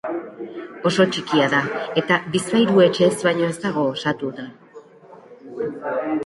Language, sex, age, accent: Basque, female, 19-29, Mendebalekoa (Araba, Bizkaia, Gipuzkoako mendebaleko herri batzuk)